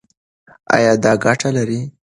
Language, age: Pashto, under 19